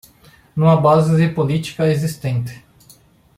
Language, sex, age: Portuguese, male, 40-49